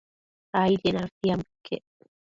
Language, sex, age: Matsés, female, under 19